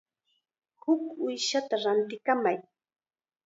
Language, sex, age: Chiquián Ancash Quechua, female, 30-39